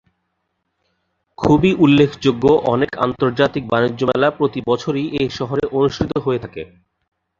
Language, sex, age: Bengali, male, 30-39